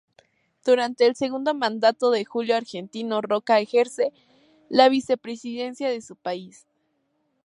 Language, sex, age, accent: Spanish, female, 19-29, México